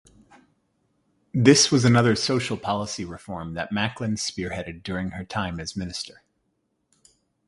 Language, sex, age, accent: English, male, 30-39, United States English